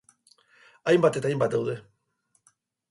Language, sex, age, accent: Basque, male, 50-59, Mendebalekoa (Araba, Bizkaia, Gipuzkoako mendebaleko herri batzuk)